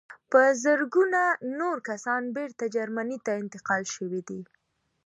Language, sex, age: Pashto, female, 19-29